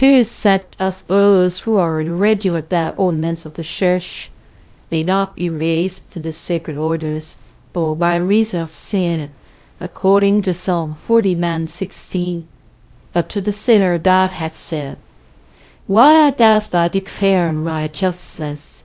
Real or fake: fake